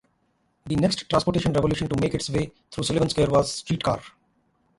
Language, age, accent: English, 60-69, India and South Asia (India, Pakistan, Sri Lanka)